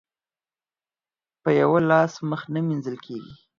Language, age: Pashto, 19-29